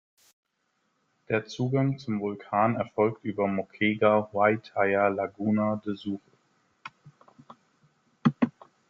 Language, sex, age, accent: German, male, 30-39, Deutschland Deutsch